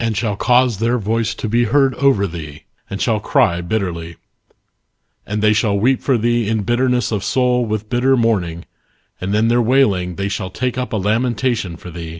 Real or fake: real